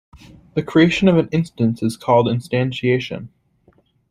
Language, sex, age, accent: English, male, under 19, United States English